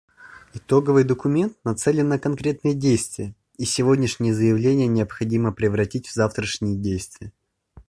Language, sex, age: Russian, male, under 19